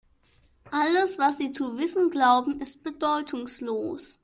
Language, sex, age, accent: German, male, under 19, Deutschland Deutsch